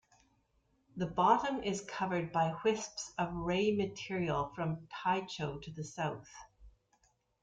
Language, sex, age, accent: English, female, 50-59, Canadian English